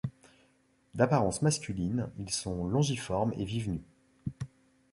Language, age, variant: French, 40-49, Français de métropole